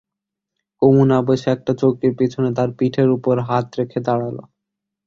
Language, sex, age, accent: Bengali, male, under 19, শুদ্ধ